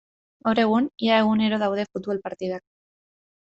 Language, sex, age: Basque, female, 19-29